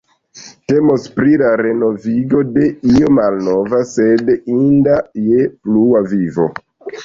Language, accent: Esperanto, Internacia